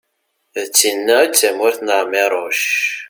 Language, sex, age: Kabyle, male, 30-39